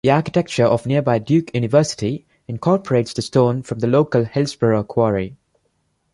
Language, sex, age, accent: English, male, 19-29, India and South Asia (India, Pakistan, Sri Lanka)